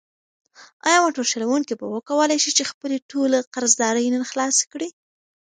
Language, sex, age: Pashto, female, 19-29